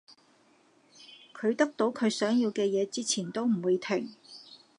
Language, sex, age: Cantonese, female, 40-49